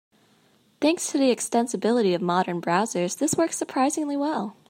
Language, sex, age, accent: English, female, 19-29, United States English